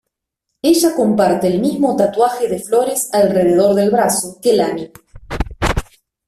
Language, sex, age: Spanish, female, 40-49